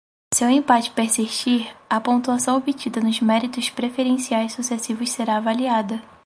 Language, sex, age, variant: Portuguese, female, 19-29, Portuguese (Brasil)